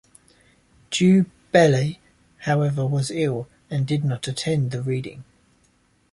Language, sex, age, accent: English, male, 30-39, England English